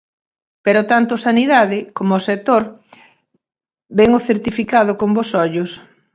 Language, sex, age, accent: Galician, female, 40-49, Central (gheada)